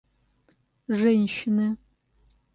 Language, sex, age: Russian, female, 30-39